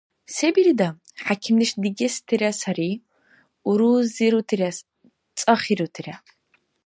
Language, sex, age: Dargwa, female, 19-29